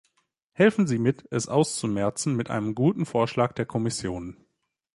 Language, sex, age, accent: German, male, 19-29, Deutschland Deutsch